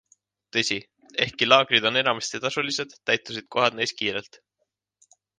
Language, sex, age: Estonian, male, 19-29